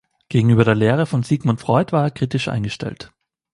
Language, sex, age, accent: German, male, 30-39, Österreichisches Deutsch